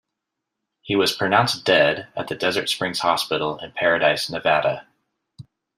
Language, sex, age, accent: English, male, 30-39, United States English